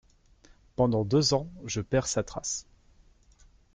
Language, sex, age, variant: French, male, 19-29, Français de métropole